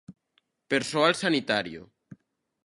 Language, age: Galician, 19-29